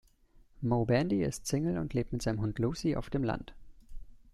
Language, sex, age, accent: German, male, 19-29, Deutschland Deutsch